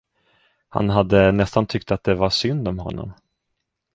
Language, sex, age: Swedish, male, 40-49